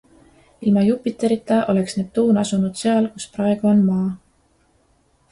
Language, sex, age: Estonian, female, 19-29